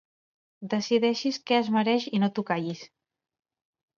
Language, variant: Catalan, Central